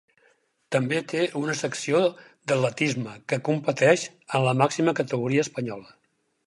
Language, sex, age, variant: Catalan, male, 60-69, Central